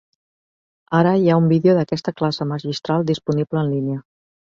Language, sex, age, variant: Catalan, female, 40-49, Central